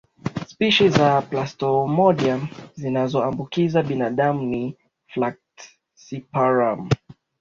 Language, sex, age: Swahili, male, 19-29